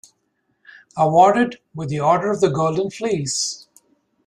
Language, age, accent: English, 50-59, United States English